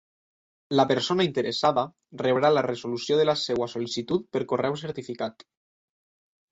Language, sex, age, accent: Catalan, male, 19-29, valencià